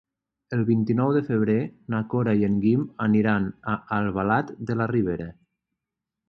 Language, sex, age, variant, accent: Catalan, male, 30-39, Nord-Occidental, nord-occidental; Lleidatà